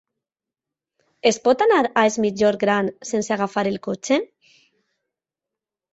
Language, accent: Catalan, valencià